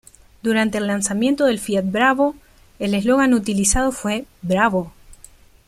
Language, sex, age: Spanish, female, 19-29